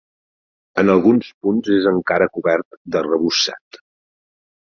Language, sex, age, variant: Catalan, male, 50-59, Central